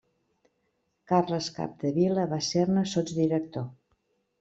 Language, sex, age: Catalan, female, 60-69